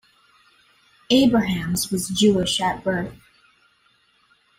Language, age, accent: English, 19-29, United States English